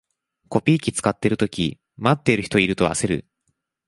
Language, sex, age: Japanese, male, 19-29